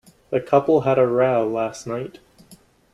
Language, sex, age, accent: English, male, 19-29, United States English